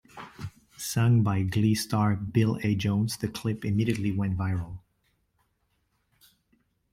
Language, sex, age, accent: English, male, 40-49, United States English